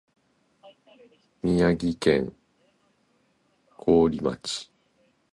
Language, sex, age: Japanese, male, 19-29